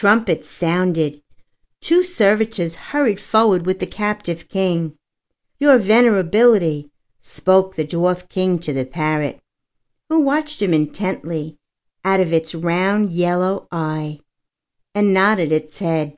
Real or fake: real